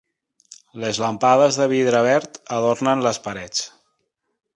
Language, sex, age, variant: Catalan, male, 30-39, Central